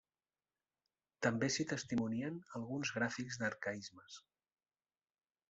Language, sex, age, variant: Catalan, male, 40-49, Central